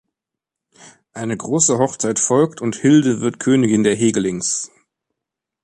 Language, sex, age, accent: German, male, 30-39, Deutschland Deutsch